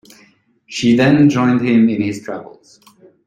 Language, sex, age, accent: English, male, 40-49, Malaysian English